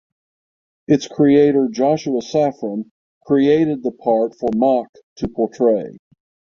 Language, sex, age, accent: English, male, 50-59, United States English; southern United States